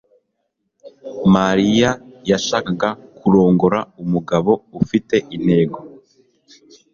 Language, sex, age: Kinyarwanda, male, 19-29